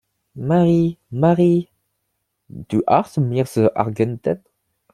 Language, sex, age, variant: French, male, 19-29, Français de métropole